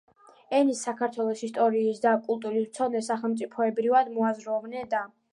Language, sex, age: Georgian, female, under 19